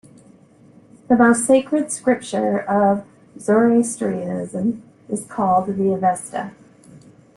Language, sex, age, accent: English, female, 50-59, United States English